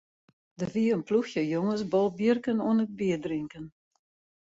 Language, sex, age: Western Frisian, female, 60-69